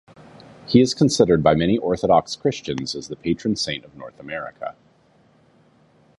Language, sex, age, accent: English, male, 30-39, United States English